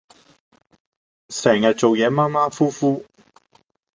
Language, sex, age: Cantonese, male, 50-59